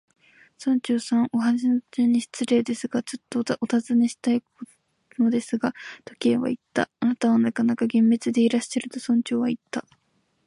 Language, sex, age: Japanese, female, 19-29